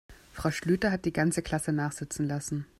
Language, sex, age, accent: German, female, 30-39, Österreichisches Deutsch